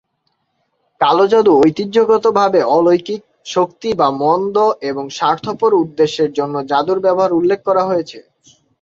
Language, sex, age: Bengali, male, 19-29